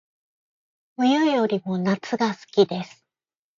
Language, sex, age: Japanese, female, 50-59